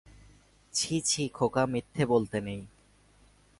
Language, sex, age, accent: Bengali, male, 19-29, শুদ্ধ